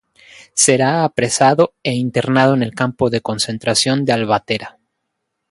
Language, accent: Spanish, México